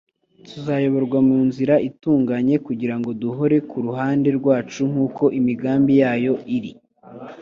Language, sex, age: Kinyarwanda, male, under 19